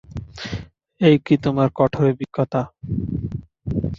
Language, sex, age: Bengali, male, 19-29